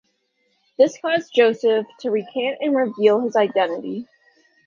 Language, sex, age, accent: English, female, 19-29, United States English